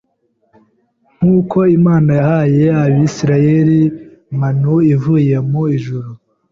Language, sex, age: Kinyarwanda, male, 19-29